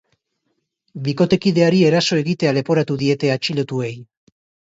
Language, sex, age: Basque, male, 30-39